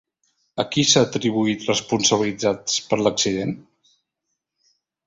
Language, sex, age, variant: Catalan, male, 50-59, Central